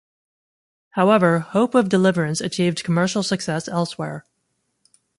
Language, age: English, 19-29